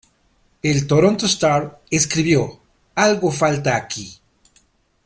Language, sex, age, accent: Spanish, male, 40-49, México